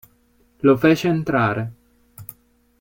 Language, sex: Italian, male